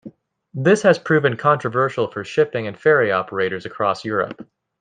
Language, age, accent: English, 19-29, United States English